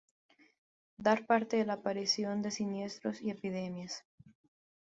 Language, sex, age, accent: Spanish, female, 19-29, Andino-Pacífico: Colombia, Perú, Ecuador, oeste de Bolivia y Venezuela andina